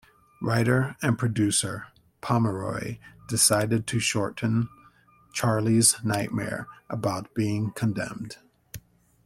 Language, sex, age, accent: English, male, 30-39, United States English